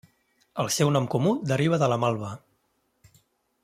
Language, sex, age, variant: Catalan, male, 30-39, Central